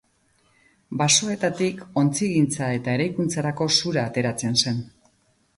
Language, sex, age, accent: Basque, female, 50-59, Mendebalekoa (Araba, Bizkaia, Gipuzkoako mendebaleko herri batzuk)